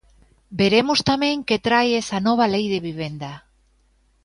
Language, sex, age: Galician, female, 40-49